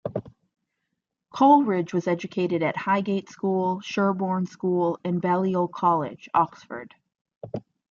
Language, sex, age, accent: English, female, 30-39, United States English